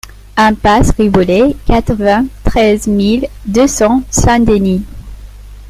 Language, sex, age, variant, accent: French, female, 19-29, Français d'Amérique du Nord, Français des États-Unis